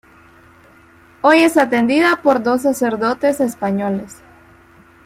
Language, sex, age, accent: Spanish, female, 19-29, América central